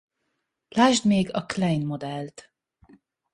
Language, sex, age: Hungarian, female, 30-39